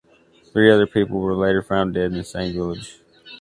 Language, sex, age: English, male, 30-39